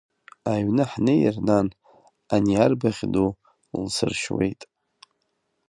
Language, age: Abkhazian, 30-39